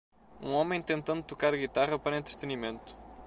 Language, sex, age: Portuguese, male, 19-29